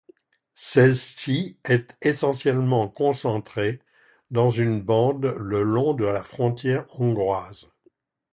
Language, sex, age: French, male, 70-79